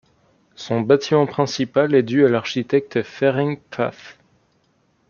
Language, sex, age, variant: French, male, 19-29, Français de métropole